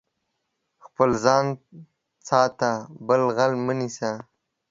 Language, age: Pashto, 19-29